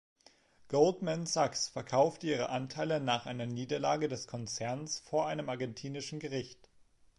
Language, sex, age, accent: German, male, 19-29, Deutschland Deutsch